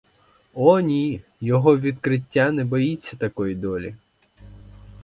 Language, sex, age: Ukrainian, male, 19-29